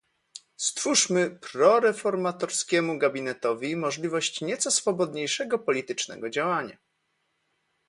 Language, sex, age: Polish, male, 30-39